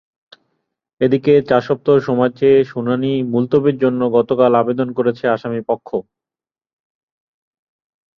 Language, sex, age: Bengali, male, 30-39